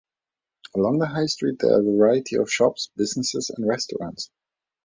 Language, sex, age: English, male, 30-39